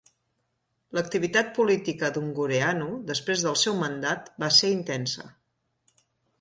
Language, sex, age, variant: Catalan, female, 40-49, Central